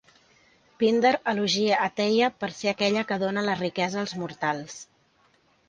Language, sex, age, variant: Catalan, female, 40-49, Central